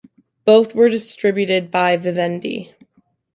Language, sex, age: English, female, 19-29